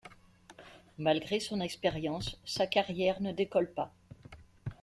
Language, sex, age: French, female, 60-69